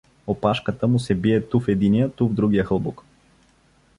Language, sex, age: Bulgarian, male, 19-29